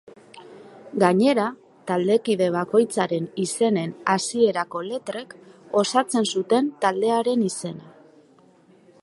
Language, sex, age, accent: Basque, female, 30-39, Mendebalekoa (Araba, Bizkaia, Gipuzkoako mendebaleko herri batzuk)